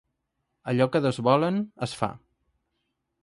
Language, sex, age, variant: Catalan, male, 19-29, Central